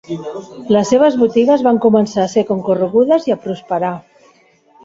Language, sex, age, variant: Catalan, female, 60-69, Central